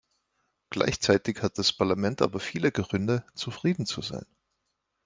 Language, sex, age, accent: German, male, 40-49, Österreichisches Deutsch